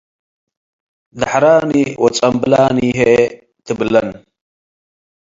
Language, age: Tigre, 30-39